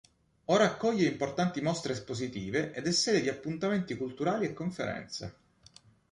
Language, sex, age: Italian, male, 40-49